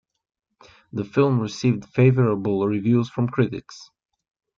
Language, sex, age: English, male, 19-29